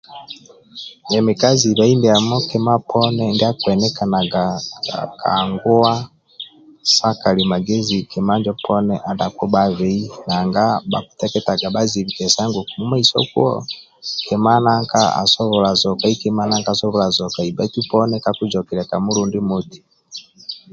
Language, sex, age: Amba (Uganda), male, 50-59